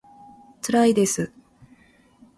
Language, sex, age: Japanese, female, 30-39